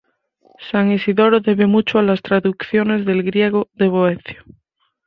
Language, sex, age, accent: Spanish, female, 30-39, España: Norte peninsular (Asturias, Castilla y León, Cantabria, País Vasco, Navarra, Aragón, La Rioja, Guadalajara, Cuenca)